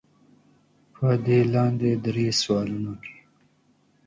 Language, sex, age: Pashto, male, 19-29